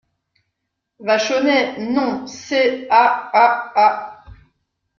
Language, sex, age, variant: French, female, 40-49, Français de métropole